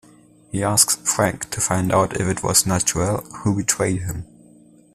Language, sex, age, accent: English, male, 19-29, United States English